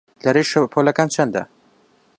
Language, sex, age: Central Kurdish, male, 19-29